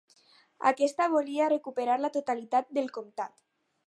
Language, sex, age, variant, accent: Catalan, female, under 19, Alacantí, valencià